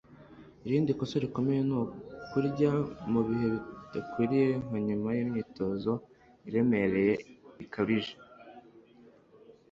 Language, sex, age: Kinyarwanda, male, under 19